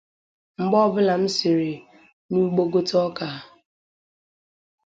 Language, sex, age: Igbo, female, under 19